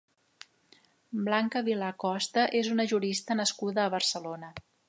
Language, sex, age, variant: Catalan, female, 50-59, Central